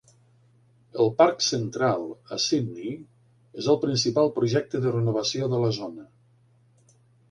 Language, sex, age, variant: Catalan, male, 50-59, Nord-Occidental